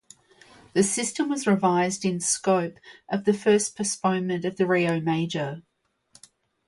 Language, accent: English, Australian English